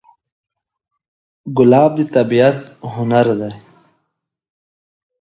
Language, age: Pashto, 19-29